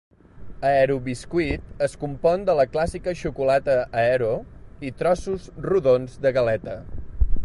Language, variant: Catalan, Central